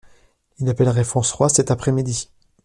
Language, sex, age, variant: French, male, 30-39, Français de métropole